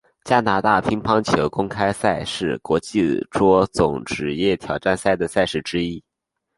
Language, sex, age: Chinese, male, under 19